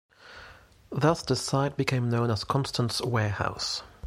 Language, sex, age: English, male, 19-29